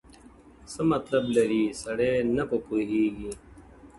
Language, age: Pashto, 19-29